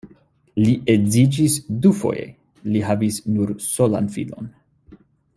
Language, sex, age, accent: Esperanto, male, 19-29, Internacia